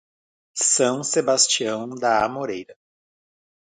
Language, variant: Portuguese, Portuguese (Brasil)